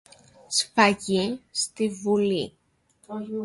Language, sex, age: Greek, female, 19-29